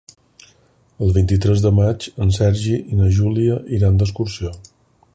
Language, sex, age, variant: Catalan, male, 50-59, Balear